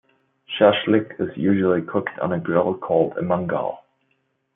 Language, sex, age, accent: English, male, 19-29, England English